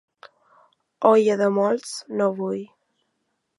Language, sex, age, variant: Catalan, female, 19-29, Balear